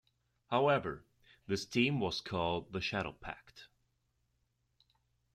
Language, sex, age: English, male, 30-39